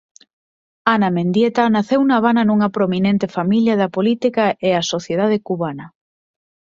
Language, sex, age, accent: Galician, female, 19-29, Normativo (estándar)